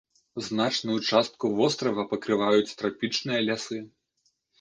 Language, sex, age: Belarusian, male, 19-29